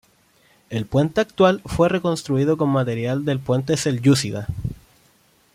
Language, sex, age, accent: Spanish, male, 19-29, Chileno: Chile, Cuyo